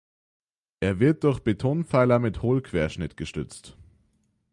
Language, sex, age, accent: German, male, under 19, Deutschland Deutsch; Österreichisches Deutsch